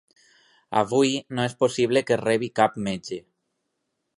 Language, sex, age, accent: Catalan, male, 30-39, valencià